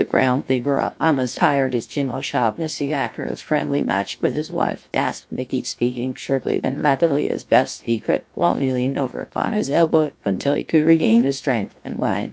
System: TTS, GlowTTS